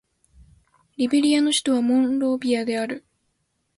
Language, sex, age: Japanese, female, under 19